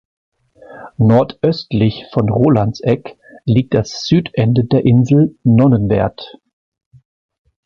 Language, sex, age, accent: German, male, 50-59, Deutschland Deutsch